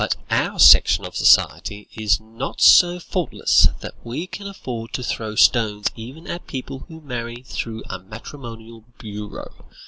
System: none